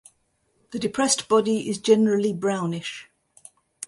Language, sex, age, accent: English, female, 70-79, England English